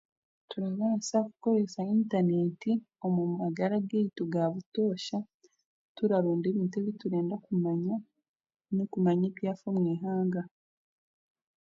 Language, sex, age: Chiga, female, 19-29